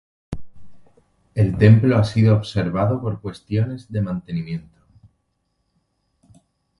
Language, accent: Spanish, España: Sur peninsular (Andalucia, Extremadura, Murcia)